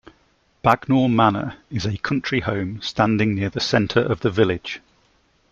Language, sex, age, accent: English, male, 40-49, England English